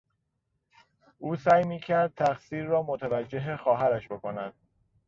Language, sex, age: Persian, male, 30-39